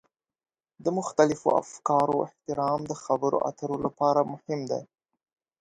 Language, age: Pashto, under 19